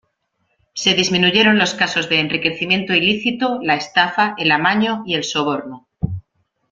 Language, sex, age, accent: Spanish, female, 30-39, España: Centro-Sur peninsular (Madrid, Toledo, Castilla-La Mancha)